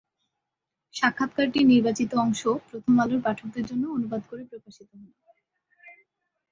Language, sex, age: Bengali, female, 19-29